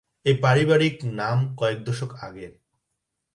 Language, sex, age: Bengali, male, 30-39